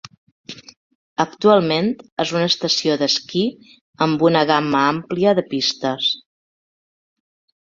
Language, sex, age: Catalan, female, 50-59